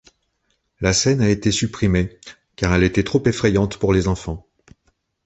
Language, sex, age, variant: French, male, 50-59, Français de métropole